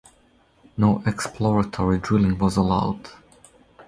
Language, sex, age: English, male, 30-39